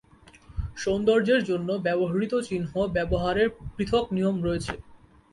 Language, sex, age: Bengali, male, 19-29